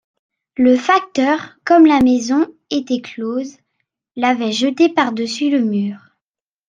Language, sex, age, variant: French, female, under 19, Français de métropole